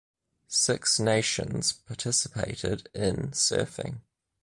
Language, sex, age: English, male, 30-39